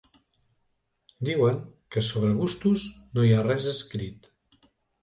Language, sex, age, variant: Catalan, male, 60-69, Central